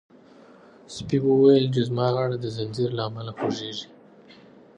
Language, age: Pashto, 30-39